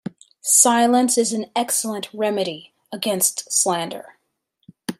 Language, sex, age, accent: English, female, 30-39, United States English